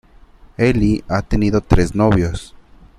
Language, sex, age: Spanish, male, 19-29